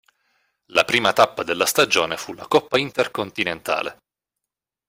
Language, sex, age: Italian, male, 19-29